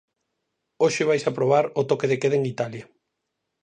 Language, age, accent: Galician, 40-49, Normativo (estándar)